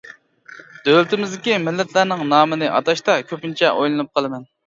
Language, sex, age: Uyghur, female, 40-49